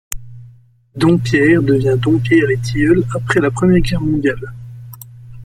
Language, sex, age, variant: French, male, 19-29, Français de métropole